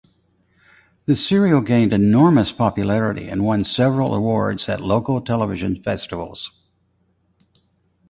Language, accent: English, United States English